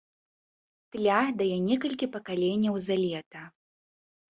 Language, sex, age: Belarusian, female, 19-29